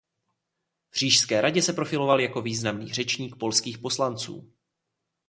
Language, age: Czech, 19-29